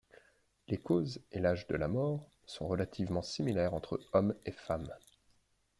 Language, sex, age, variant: French, male, 30-39, Français de métropole